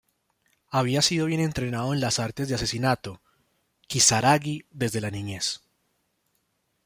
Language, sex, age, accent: Spanish, male, 19-29, Andino-Pacífico: Colombia, Perú, Ecuador, oeste de Bolivia y Venezuela andina